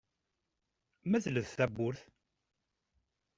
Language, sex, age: Kabyle, male, 40-49